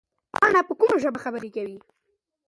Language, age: Pashto, 19-29